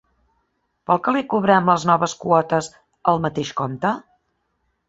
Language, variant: Catalan, Central